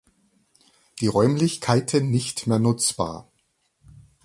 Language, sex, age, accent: German, male, 50-59, Deutschland Deutsch